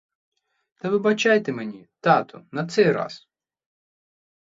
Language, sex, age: Ukrainian, male, 19-29